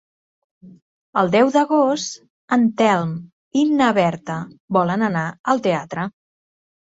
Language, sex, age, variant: Catalan, female, 40-49, Central